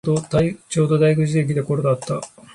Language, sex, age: Japanese, male, 50-59